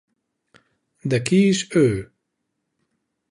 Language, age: Hungarian, 40-49